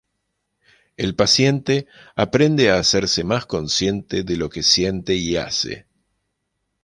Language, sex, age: Spanish, male, 50-59